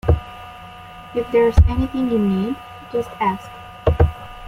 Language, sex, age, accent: English, female, 19-29, United States English